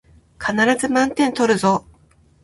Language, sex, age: Japanese, female, 30-39